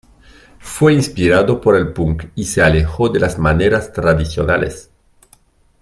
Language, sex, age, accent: Spanish, male, 40-49, Andino-Pacífico: Colombia, Perú, Ecuador, oeste de Bolivia y Venezuela andina